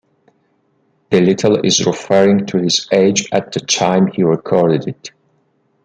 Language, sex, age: English, male, 30-39